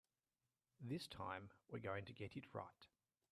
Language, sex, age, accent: English, male, 30-39, Australian English